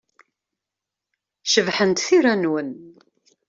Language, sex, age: Kabyle, female, 30-39